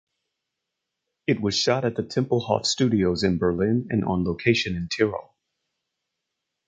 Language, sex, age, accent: English, male, 40-49, United States English